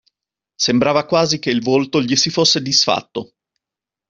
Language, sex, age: Italian, male, 50-59